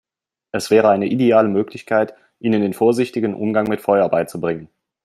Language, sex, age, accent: German, male, 30-39, Deutschland Deutsch